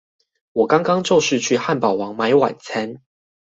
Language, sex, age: Chinese, male, 19-29